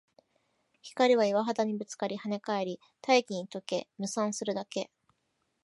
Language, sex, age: Japanese, female, under 19